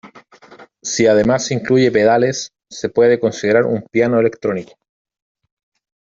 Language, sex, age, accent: Spanish, male, 30-39, Chileno: Chile, Cuyo